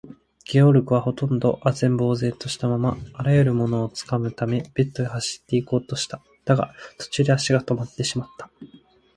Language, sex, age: Japanese, male, 19-29